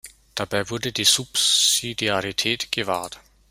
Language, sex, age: German, male, 19-29